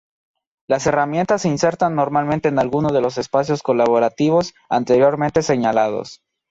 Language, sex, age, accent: Spanish, male, 19-29, México